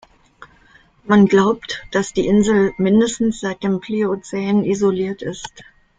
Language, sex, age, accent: German, female, 50-59, Deutschland Deutsch